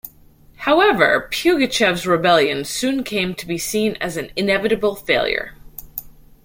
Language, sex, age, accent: English, female, 40-49, United States English